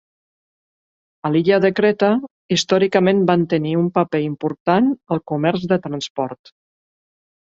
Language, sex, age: Catalan, female, 50-59